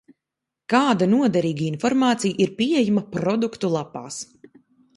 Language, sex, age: Latvian, female, 19-29